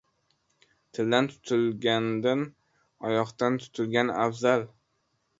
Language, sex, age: Uzbek, male, under 19